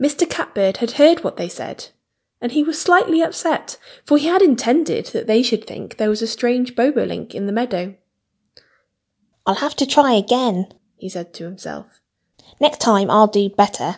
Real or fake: real